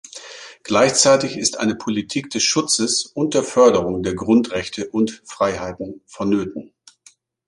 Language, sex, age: German, male, 50-59